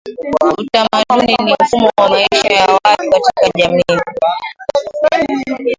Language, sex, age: Swahili, female, 19-29